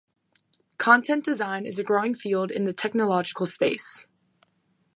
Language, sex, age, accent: English, female, under 19, United States English